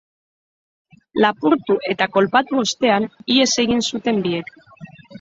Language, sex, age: Basque, female, 30-39